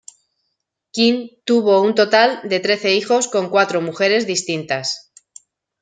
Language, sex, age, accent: Spanish, female, 40-49, España: Centro-Sur peninsular (Madrid, Toledo, Castilla-La Mancha)